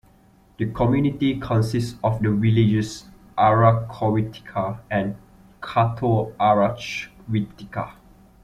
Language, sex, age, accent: English, male, 19-29, Malaysian English